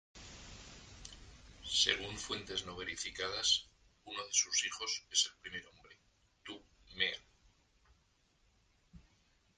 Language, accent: Spanish, España: Centro-Sur peninsular (Madrid, Toledo, Castilla-La Mancha)